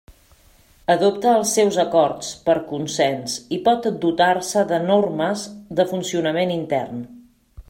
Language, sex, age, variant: Catalan, female, 40-49, Central